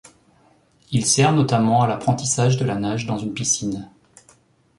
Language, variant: French, Français de métropole